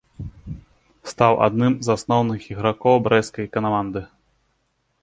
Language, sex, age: Belarusian, male, 19-29